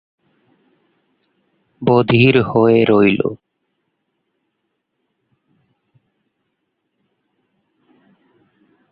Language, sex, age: Bengali, male, 19-29